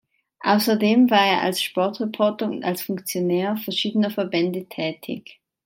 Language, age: German, 19-29